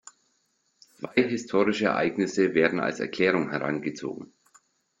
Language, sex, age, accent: German, male, 40-49, Deutschland Deutsch